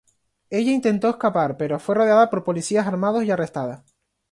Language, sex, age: Spanish, male, 19-29